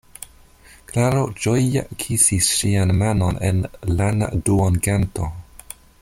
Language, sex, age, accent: Esperanto, male, 30-39, Internacia